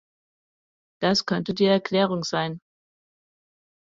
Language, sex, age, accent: German, female, 40-49, Deutschland Deutsch